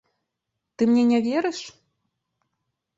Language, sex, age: Belarusian, female, 19-29